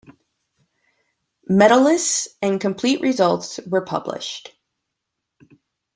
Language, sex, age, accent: English, female, 30-39, United States English